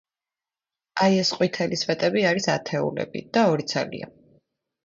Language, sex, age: Georgian, female, 30-39